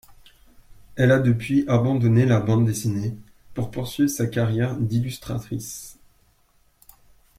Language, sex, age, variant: French, male, 19-29, Français de métropole